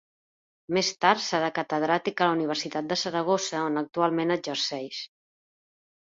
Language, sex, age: Catalan, female, 40-49